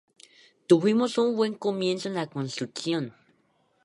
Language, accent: Spanish, México